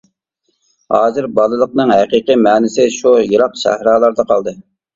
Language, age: Uyghur, 30-39